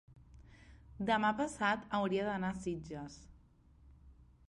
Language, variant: Catalan, Central